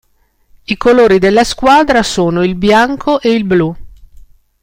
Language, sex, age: Italian, female, 60-69